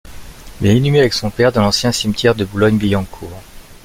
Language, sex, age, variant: French, male, 50-59, Français de métropole